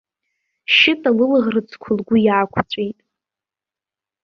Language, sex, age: Abkhazian, female, 19-29